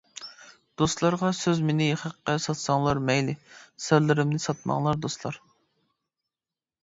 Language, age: Uyghur, 19-29